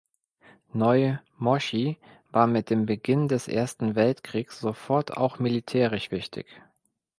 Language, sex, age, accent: German, male, 30-39, Deutschland Deutsch